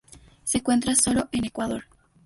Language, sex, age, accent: Spanish, female, 19-29, México